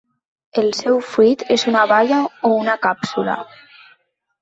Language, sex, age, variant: Catalan, female, under 19, Central